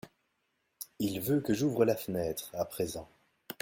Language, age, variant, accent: French, 40-49, Français d'Europe, Français de Belgique